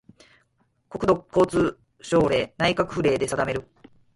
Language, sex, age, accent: Japanese, female, 40-49, 関西弁